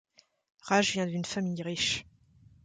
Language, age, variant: French, 30-39, Français de métropole